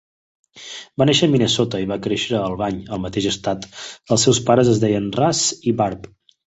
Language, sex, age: Catalan, male, 30-39